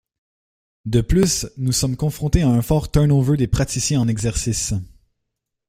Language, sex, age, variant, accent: French, male, 19-29, Français d'Amérique du Nord, Français du Canada